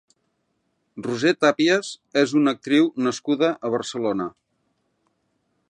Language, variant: Catalan, Central